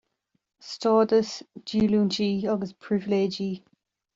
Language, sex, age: Irish, female, 19-29